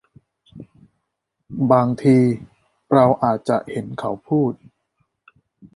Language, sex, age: Thai, male, 30-39